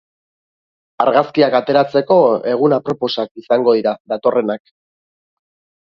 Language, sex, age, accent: Basque, male, 30-39, Erdialdekoa edo Nafarra (Gipuzkoa, Nafarroa)